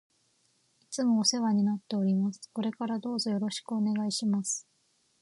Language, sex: Japanese, female